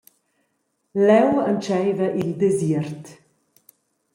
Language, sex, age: Romansh, female, 40-49